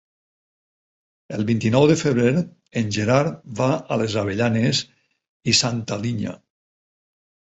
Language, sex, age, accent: Catalan, male, 60-69, valencià